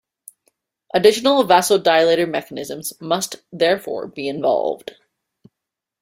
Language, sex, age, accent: English, female, 19-29, Canadian English